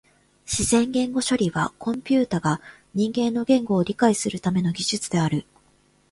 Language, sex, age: Japanese, female, 19-29